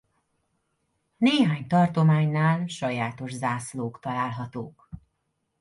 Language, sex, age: Hungarian, female, 40-49